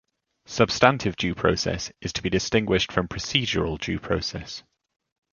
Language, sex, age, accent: English, male, 19-29, England English